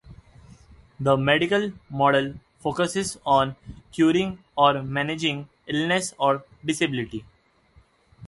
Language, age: English, under 19